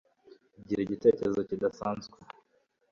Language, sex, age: Kinyarwanda, male, 19-29